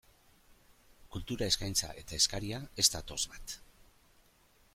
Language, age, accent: Basque, 50-59, Erdialdekoa edo Nafarra (Gipuzkoa, Nafarroa)